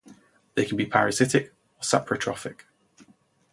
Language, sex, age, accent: English, male, 19-29, England English